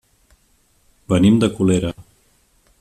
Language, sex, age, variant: Catalan, male, 40-49, Central